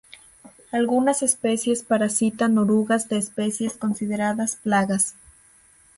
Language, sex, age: Spanish, female, under 19